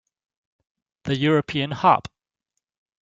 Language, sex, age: English, male, 19-29